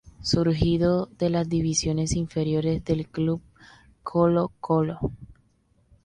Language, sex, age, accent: Spanish, female, under 19, Caribe: Cuba, Venezuela, Puerto Rico, República Dominicana, Panamá, Colombia caribeña, México caribeño, Costa del golfo de México